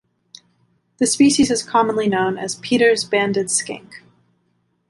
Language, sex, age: English, female, 19-29